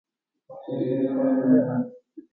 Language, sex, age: Guarani, male, 19-29